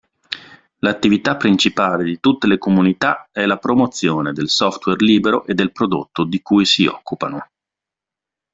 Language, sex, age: Italian, male, 40-49